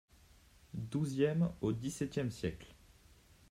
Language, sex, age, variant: French, male, 19-29, Français de métropole